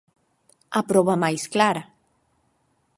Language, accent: Galician, Normativo (estándar)